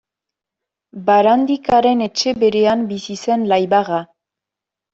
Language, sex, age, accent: Basque, female, 19-29, Nafar-lapurtarra edo Zuberotarra (Lapurdi, Nafarroa Beherea, Zuberoa)